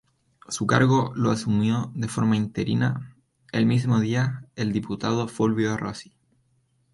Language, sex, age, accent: Spanish, male, 19-29, Chileno: Chile, Cuyo